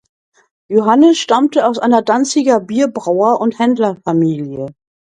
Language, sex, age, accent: German, female, 60-69, Deutschland Deutsch